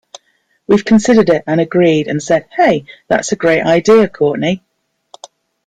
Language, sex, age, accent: English, female, 40-49, England English